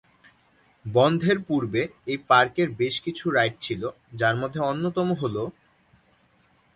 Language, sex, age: Bengali, male, 19-29